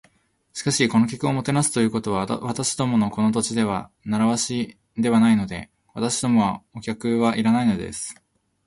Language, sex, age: Japanese, male, 19-29